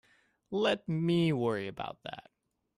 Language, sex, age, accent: English, male, 19-29, United States English